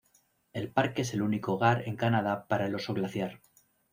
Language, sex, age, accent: Spanish, male, 30-39, España: Centro-Sur peninsular (Madrid, Toledo, Castilla-La Mancha)